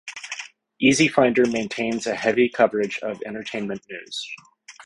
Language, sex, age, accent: English, male, 30-39, United States English